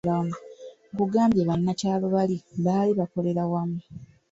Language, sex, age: Ganda, female, 19-29